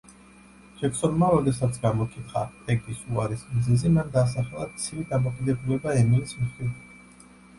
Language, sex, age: Georgian, male, 30-39